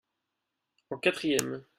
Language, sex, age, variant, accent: French, male, 19-29, Français d'Europe, Français de Belgique